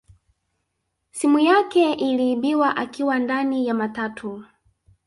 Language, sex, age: Swahili, female, 19-29